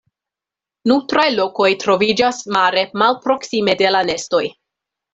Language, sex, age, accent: Esperanto, female, 19-29, Internacia